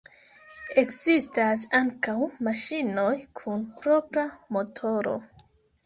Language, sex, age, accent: Esperanto, female, 19-29, Internacia